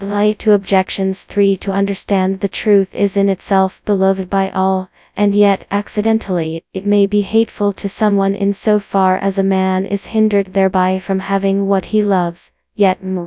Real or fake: fake